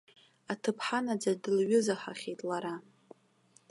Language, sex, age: Abkhazian, female, 19-29